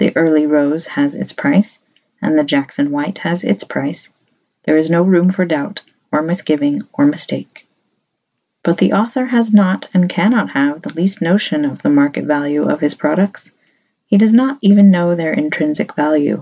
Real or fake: real